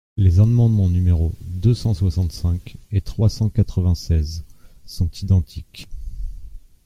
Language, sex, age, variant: French, male, 40-49, Français de métropole